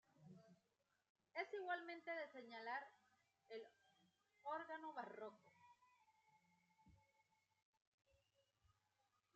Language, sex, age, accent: Spanish, female, 30-39, América central